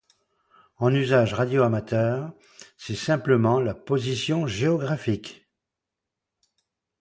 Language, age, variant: French, 70-79, Français de métropole